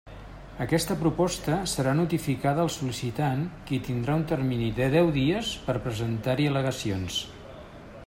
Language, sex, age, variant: Catalan, male, 50-59, Central